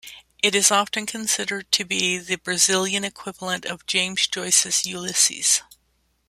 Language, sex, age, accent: English, female, 50-59, United States English